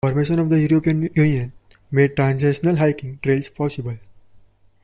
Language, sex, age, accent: English, male, 19-29, India and South Asia (India, Pakistan, Sri Lanka)